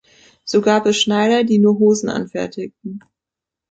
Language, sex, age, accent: German, female, 19-29, Deutschland Deutsch